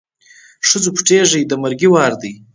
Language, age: Pashto, 19-29